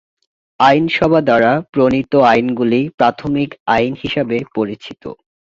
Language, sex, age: Bengali, male, 19-29